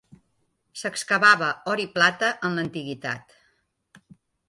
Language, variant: Catalan, Central